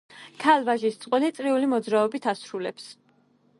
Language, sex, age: Georgian, female, 19-29